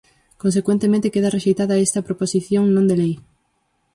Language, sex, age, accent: Galician, female, 19-29, Oriental (común en zona oriental)